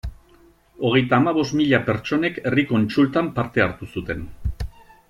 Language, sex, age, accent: Basque, male, 50-59, Mendebalekoa (Araba, Bizkaia, Gipuzkoako mendebaleko herri batzuk)